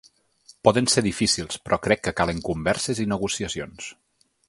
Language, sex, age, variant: Catalan, male, 30-39, Nord-Occidental